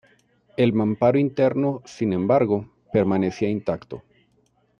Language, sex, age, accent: Spanish, male, 40-49, México